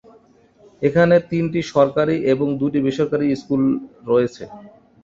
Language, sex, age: Bengali, male, 30-39